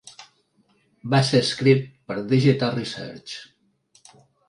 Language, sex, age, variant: Catalan, male, 40-49, Central